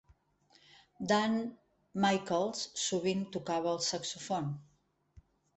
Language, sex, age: Catalan, female, 60-69